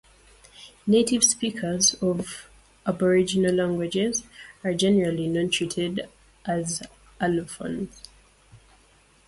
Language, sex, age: English, female, 19-29